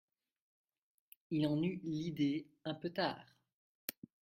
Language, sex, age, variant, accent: French, male, 19-29, Français d'Europe, Français de Belgique